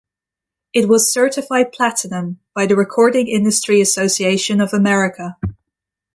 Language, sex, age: English, female, 19-29